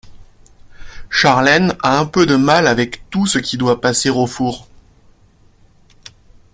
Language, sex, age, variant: French, male, 30-39, Français de métropole